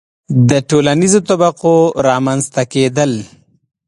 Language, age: Pashto, 19-29